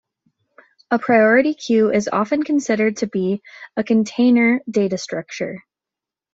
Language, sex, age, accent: English, female, 19-29, United States English